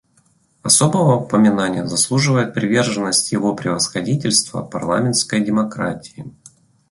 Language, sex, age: Russian, male, 40-49